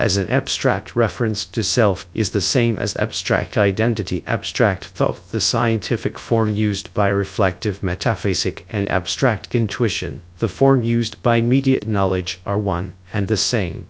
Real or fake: fake